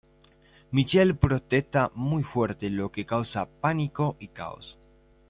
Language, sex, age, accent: Spanish, male, under 19, Rioplatense: Argentina, Uruguay, este de Bolivia, Paraguay